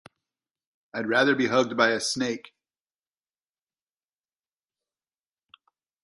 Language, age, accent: English, 50-59, United States English